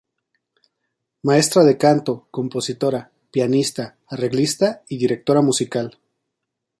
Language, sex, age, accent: Spanish, male, 30-39, México